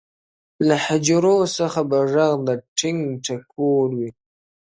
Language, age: Pashto, 19-29